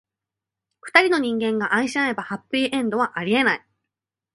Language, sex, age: Japanese, female, 19-29